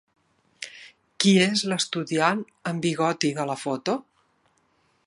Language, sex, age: Catalan, female, 60-69